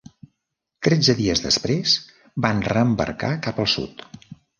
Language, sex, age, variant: Catalan, male, 70-79, Central